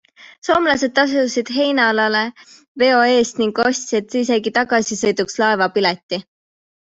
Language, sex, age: Estonian, female, 19-29